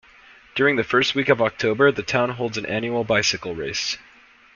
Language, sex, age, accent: English, male, under 19, United States English